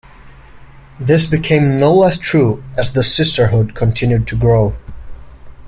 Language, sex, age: English, male, under 19